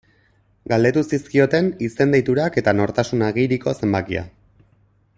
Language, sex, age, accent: Basque, male, 30-39, Erdialdekoa edo Nafarra (Gipuzkoa, Nafarroa)